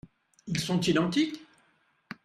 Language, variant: French, Français de métropole